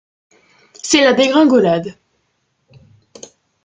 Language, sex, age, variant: French, female, 19-29, Français de métropole